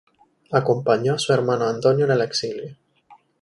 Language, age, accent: Spanish, 19-29, España: Islas Canarias